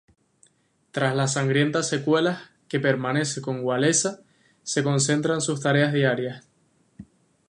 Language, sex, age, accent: Spanish, male, 19-29, España: Islas Canarias